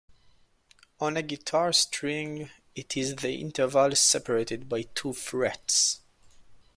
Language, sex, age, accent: English, male, under 19, United States English